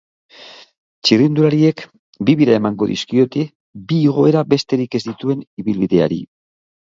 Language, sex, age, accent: Basque, male, 60-69, Mendebalekoa (Araba, Bizkaia, Gipuzkoako mendebaleko herri batzuk)